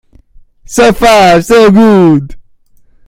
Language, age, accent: English, 19-29, United States English